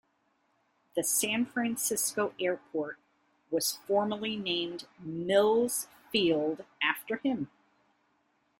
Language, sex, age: English, female, 50-59